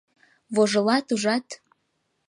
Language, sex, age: Mari, female, under 19